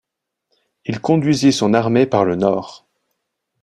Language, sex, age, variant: French, male, 19-29, Français de métropole